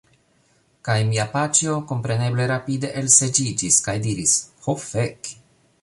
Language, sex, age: Esperanto, male, 40-49